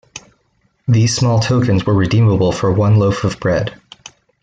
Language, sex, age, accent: English, male, 19-29, United States English